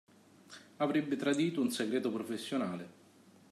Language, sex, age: Italian, male, 40-49